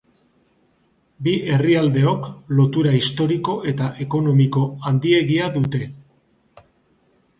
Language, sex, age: Basque, male, 50-59